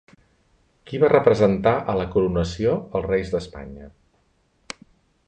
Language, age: Catalan, 40-49